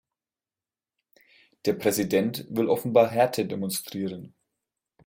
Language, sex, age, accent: German, male, 19-29, Deutschland Deutsch